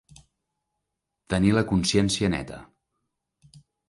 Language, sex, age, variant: Catalan, male, 30-39, Central